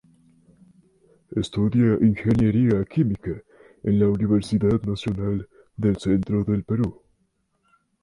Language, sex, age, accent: Spanish, male, 19-29, Andino-Pacífico: Colombia, Perú, Ecuador, oeste de Bolivia y Venezuela andina